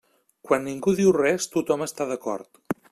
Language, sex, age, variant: Catalan, male, 50-59, Central